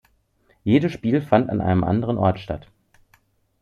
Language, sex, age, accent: German, male, 30-39, Deutschland Deutsch